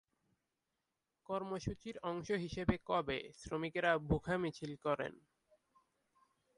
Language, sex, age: Bengali, male, 19-29